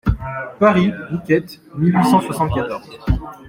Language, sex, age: French, male, 19-29